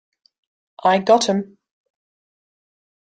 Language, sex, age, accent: English, female, 50-59, Scottish English